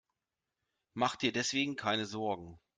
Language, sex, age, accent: German, male, 40-49, Deutschland Deutsch